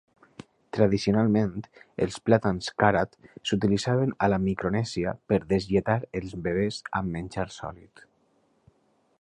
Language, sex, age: Catalan, male, 30-39